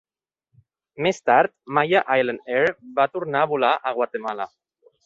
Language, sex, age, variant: Catalan, male, 19-29, Central